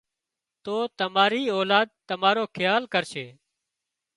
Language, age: Wadiyara Koli, 40-49